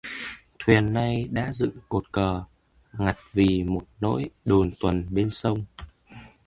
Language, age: Vietnamese, 19-29